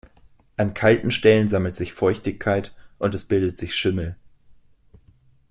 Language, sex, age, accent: German, male, 30-39, Deutschland Deutsch